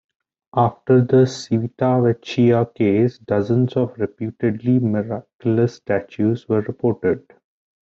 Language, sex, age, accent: English, male, 19-29, India and South Asia (India, Pakistan, Sri Lanka)